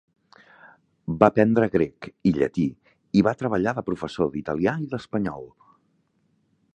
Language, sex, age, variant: Catalan, male, 40-49, Central